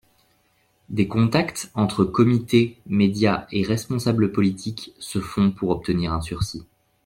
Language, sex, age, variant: French, male, 19-29, Français de métropole